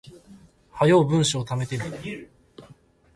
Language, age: Japanese, 19-29